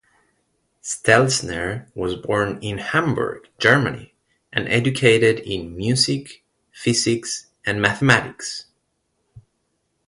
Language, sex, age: English, male, 19-29